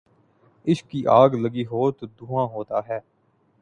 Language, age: Urdu, 19-29